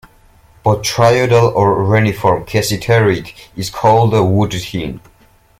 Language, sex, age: English, male, under 19